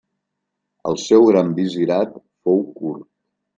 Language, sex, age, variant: Catalan, male, 60-69, Central